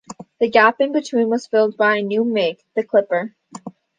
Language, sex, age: English, female, under 19